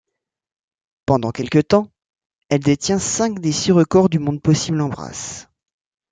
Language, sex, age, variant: French, male, 19-29, Français de métropole